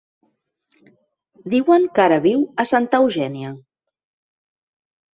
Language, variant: Catalan, Central